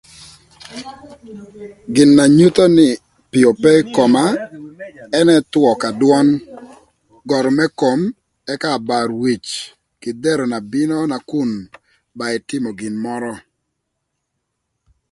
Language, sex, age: Thur, male, 30-39